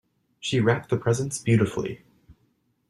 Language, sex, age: English, male, 19-29